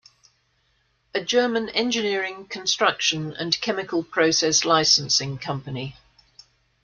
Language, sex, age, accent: English, female, 50-59, Australian English